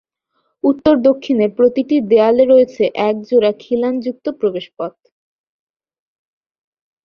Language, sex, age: Bengali, female, 19-29